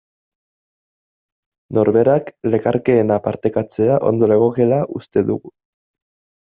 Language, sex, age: Basque, male, 19-29